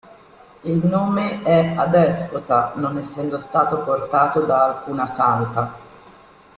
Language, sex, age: Italian, female, 50-59